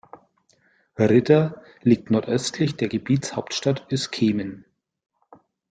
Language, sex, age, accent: German, male, 40-49, Deutschland Deutsch